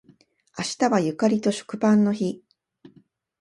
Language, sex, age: Japanese, female, 40-49